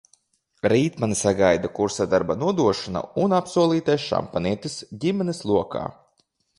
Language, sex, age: Latvian, male, 30-39